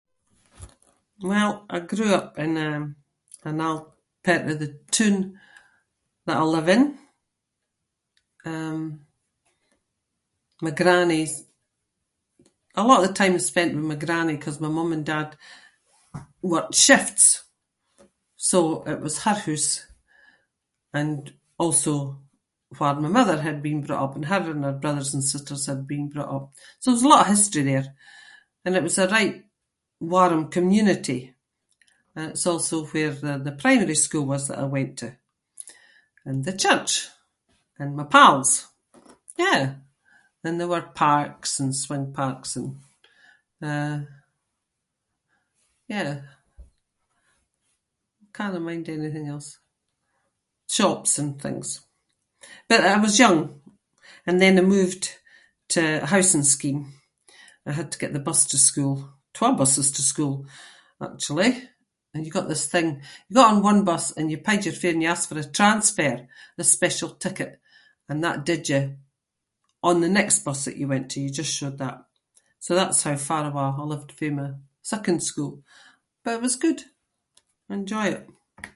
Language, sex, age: Scots, female, 70-79